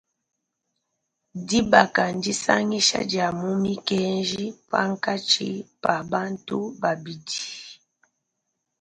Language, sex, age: Luba-Lulua, female, 30-39